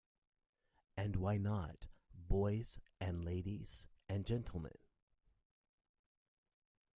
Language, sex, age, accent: English, male, 40-49, United States English